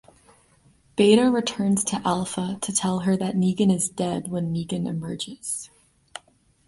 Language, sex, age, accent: English, female, 19-29, United States English; Canadian English